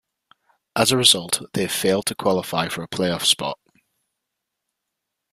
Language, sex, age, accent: English, male, 19-29, England English